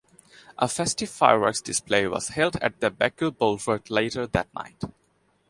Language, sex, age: English, male, 19-29